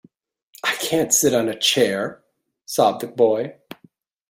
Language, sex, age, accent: English, male, 40-49, United States English